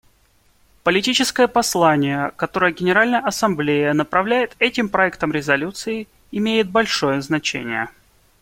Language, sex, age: Russian, male, 19-29